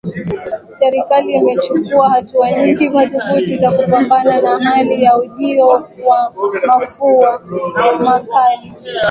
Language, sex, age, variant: Swahili, female, 19-29, Kiswahili Sanifu (EA)